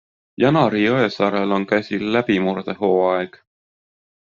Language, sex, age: Estonian, male, 19-29